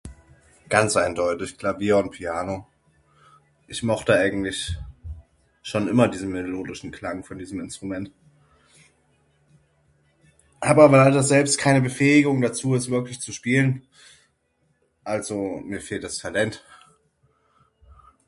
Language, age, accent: German, 30-39, Deutschland Deutsch